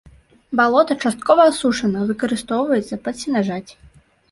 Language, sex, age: Belarusian, female, 19-29